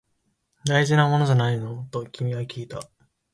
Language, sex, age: Japanese, male, 19-29